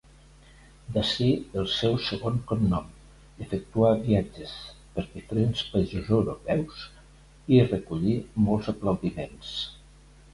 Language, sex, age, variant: Catalan, male, 60-69, Nord-Occidental